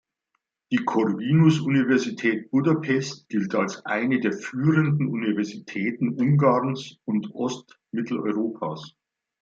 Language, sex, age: German, male, 60-69